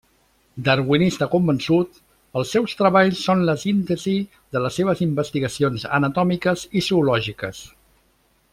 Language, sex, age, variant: Catalan, male, 60-69, Central